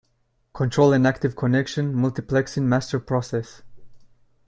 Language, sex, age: English, male, 19-29